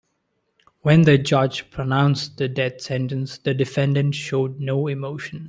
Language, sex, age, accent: English, male, 19-29, India and South Asia (India, Pakistan, Sri Lanka)